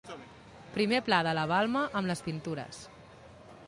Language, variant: Catalan, Central